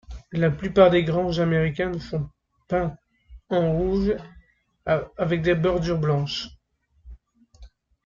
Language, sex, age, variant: French, female, 30-39, Français de métropole